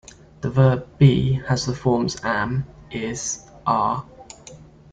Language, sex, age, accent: English, male, 19-29, England English